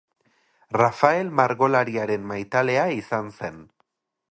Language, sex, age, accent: Basque, male, 30-39, Erdialdekoa edo Nafarra (Gipuzkoa, Nafarroa)